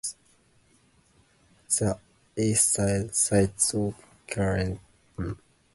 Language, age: English, 19-29